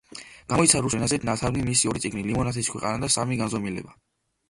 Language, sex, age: Georgian, male, 19-29